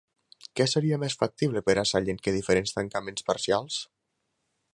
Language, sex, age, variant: Catalan, male, 19-29, Nord-Occidental